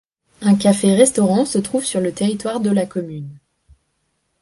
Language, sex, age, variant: French, female, 19-29, Français de métropole